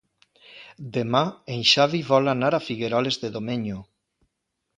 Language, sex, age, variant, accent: Catalan, male, 50-59, Valencià central, valencià